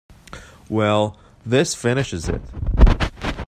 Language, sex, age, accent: English, male, 30-39, United States English